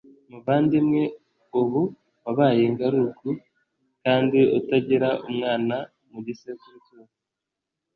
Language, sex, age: Kinyarwanda, male, 19-29